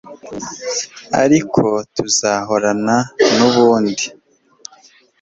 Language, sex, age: Kinyarwanda, male, 19-29